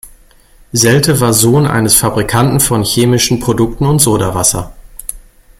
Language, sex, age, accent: German, male, 40-49, Deutschland Deutsch